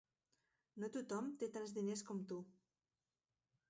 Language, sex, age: Catalan, female, 40-49